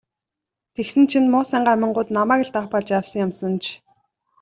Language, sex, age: Mongolian, female, 19-29